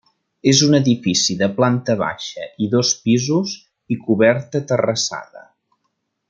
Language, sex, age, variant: Catalan, male, 30-39, Central